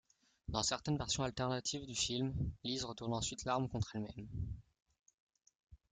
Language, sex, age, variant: French, male, 19-29, Français de métropole